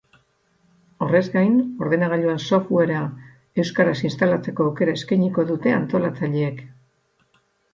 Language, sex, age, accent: Basque, female, 60-69, Erdialdekoa edo Nafarra (Gipuzkoa, Nafarroa)